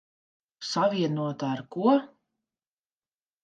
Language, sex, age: Latvian, female, 30-39